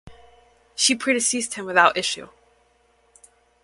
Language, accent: English, United States English